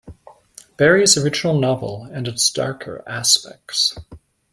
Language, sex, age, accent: English, male, 30-39, United States English